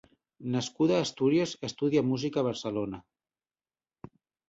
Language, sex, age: Catalan, male, 40-49